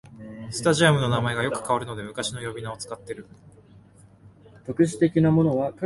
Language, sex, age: Japanese, male, 19-29